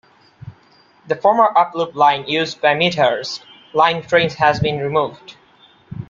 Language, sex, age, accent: English, male, 19-29, India and South Asia (India, Pakistan, Sri Lanka)